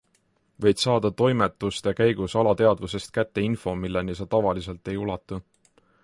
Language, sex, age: Estonian, male, 19-29